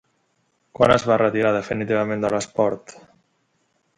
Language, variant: Catalan, Central